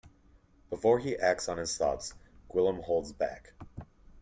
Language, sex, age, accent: English, male, 19-29, United States English